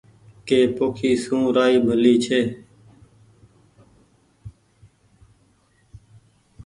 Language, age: Goaria, 19-29